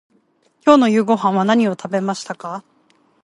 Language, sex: Japanese, female